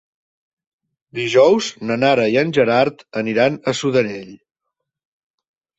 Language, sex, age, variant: Catalan, male, 50-59, Central